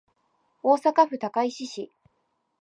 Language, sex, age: Japanese, female, 19-29